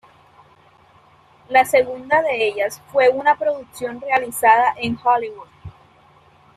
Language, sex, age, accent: Spanish, female, 19-29, Caribe: Cuba, Venezuela, Puerto Rico, República Dominicana, Panamá, Colombia caribeña, México caribeño, Costa del golfo de México